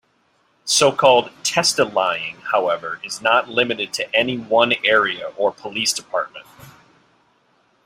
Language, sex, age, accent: English, male, 40-49, United States English